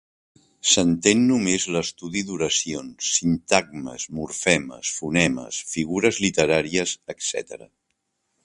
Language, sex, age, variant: Catalan, male, 60-69, Central